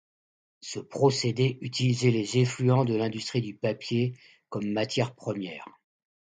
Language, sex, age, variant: French, male, 60-69, Français de métropole